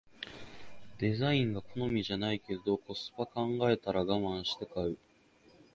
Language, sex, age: Japanese, male, under 19